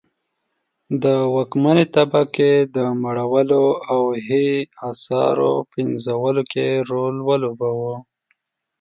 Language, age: Pashto, 19-29